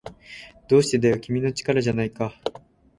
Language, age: Japanese, 19-29